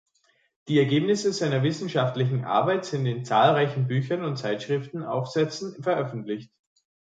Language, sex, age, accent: German, male, 30-39, Österreichisches Deutsch